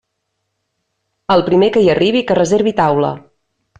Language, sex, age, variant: Catalan, female, 30-39, Central